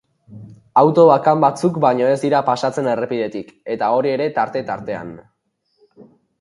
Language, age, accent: Basque, 19-29, Erdialdekoa edo Nafarra (Gipuzkoa, Nafarroa)